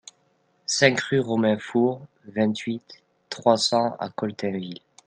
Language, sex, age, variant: French, male, 19-29, Français de métropole